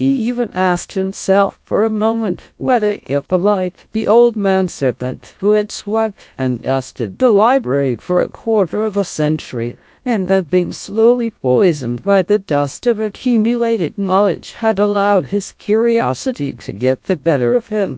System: TTS, GlowTTS